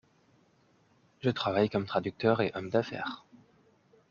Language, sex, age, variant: French, male, 19-29, Français de métropole